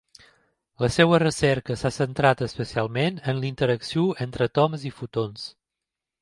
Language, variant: Catalan, Septentrional